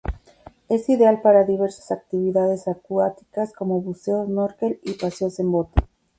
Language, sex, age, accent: Spanish, female, 40-49, México